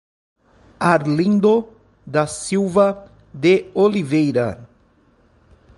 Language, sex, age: Portuguese, male, 40-49